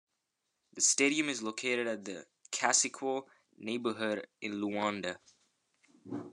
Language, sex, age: English, male, under 19